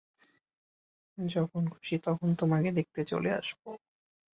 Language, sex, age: Bengali, male, 19-29